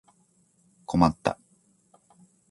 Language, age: Japanese, 40-49